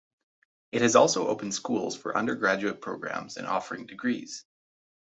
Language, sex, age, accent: English, male, 19-29, Canadian English